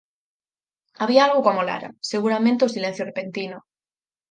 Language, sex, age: Galician, female, 19-29